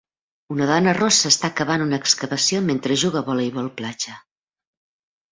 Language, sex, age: Catalan, female, 60-69